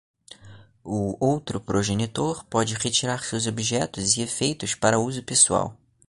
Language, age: Portuguese, under 19